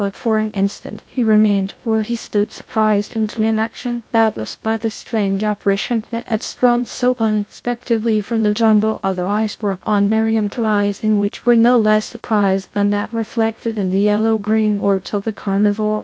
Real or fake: fake